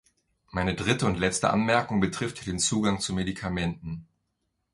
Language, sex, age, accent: German, male, 50-59, Deutschland Deutsch